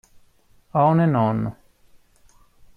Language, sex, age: Italian, male, 30-39